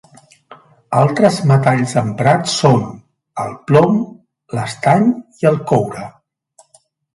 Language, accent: Catalan, Barceloní